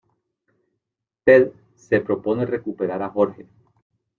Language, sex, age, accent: Spanish, male, 40-49, América central